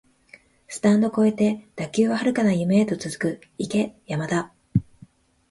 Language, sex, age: Japanese, female, 30-39